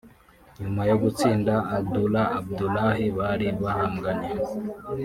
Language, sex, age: Kinyarwanda, male, 19-29